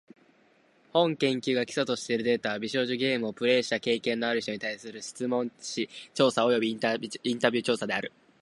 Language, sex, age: Japanese, female, 19-29